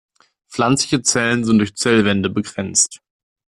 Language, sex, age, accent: German, male, 19-29, Deutschland Deutsch